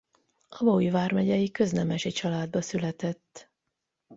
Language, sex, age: Hungarian, female, 50-59